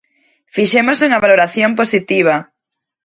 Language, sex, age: Galician, female, 40-49